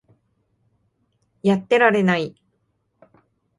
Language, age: Japanese, 40-49